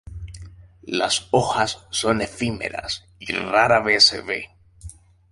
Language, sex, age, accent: Spanish, male, 19-29, Caribe: Cuba, Venezuela, Puerto Rico, República Dominicana, Panamá, Colombia caribeña, México caribeño, Costa del golfo de México